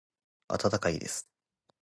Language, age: Japanese, 19-29